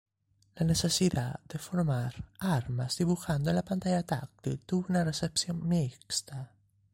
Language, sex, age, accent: Spanish, male, 19-29, España: Sur peninsular (Andalucia, Extremadura, Murcia)